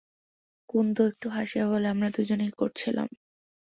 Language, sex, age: Bengali, female, 19-29